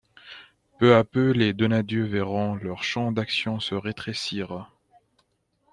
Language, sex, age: French, male, 30-39